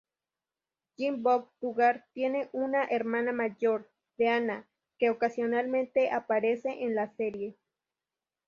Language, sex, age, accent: Spanish, female, 19-29, México